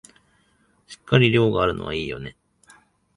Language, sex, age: Japanese, male, 19-29